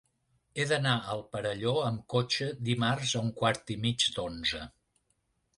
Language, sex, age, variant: Catalan, male, 70-79, Central